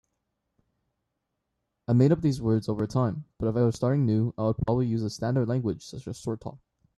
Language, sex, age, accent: English, male, 19-29, Canadian English